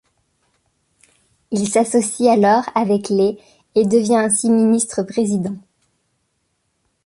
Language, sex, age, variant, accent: French, male, 30-39, Français d'Europe, Français de Suisse